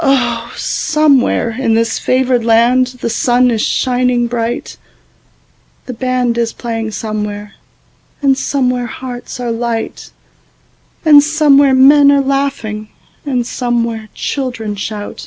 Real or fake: real